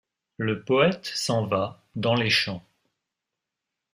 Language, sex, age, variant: French, male, 50-59, Français de métropole